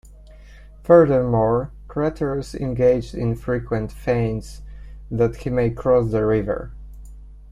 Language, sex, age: English, male, 19-29